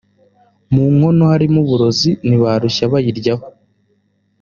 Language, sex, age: Kinyarwanda, male, 19-29